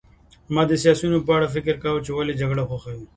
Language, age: Pashto, 19-29